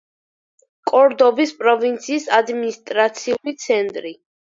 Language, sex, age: Georgian, female, under 19